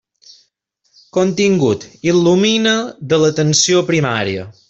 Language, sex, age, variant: Catalan, male, 30-39, Balear